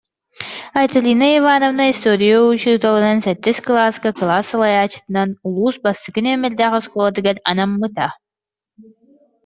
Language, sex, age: Yakut, female, under 19